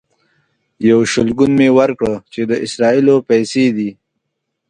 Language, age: Pashto, 30-39